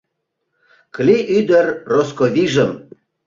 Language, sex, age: Mari, male, 40-49